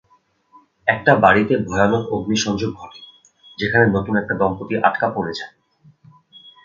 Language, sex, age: Bengali, male, 19-29